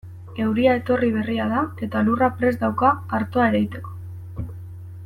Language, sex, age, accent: Basque, female, 19-29, Erdialdekoa edo Nafarra (Gipuzkoa, Nafarroa)